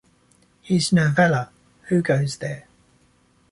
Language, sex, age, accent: English, male, 30-39, England English